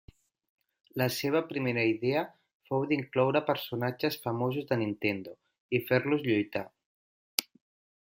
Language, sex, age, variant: Catalan, male, 30-39, Central